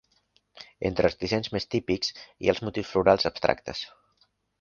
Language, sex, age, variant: Catalan, male, under 19, Central